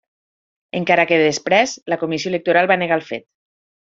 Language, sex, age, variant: Catalan, female, 30-39, Nord-Occidental